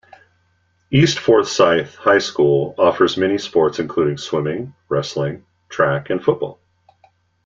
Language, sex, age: English, male, 40-49